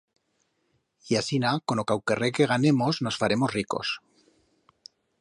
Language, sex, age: Aragonese, male, 40-49